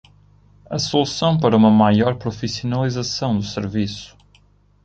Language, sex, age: Portuguese, male, 19-29